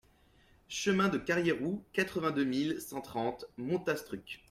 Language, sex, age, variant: French, male, 19-29, Français de métropole